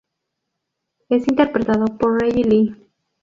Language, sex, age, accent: Spanish, female, under 19, México